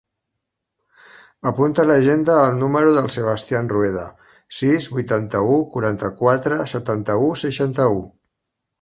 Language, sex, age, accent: Catalan, male, 50-59, Barceloní